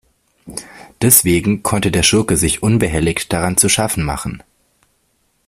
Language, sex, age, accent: German, male, 19-29, Deutschland Deutsch